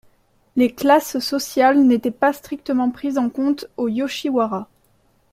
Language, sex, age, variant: French, female, 19-29, Français de métropole